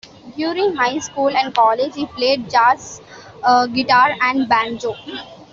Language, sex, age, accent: English, female, under 19, India and South Asia (India, Pakistan, Sri Lanka)